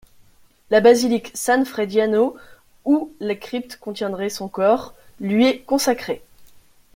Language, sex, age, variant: French, female, 19-29, Français de métropole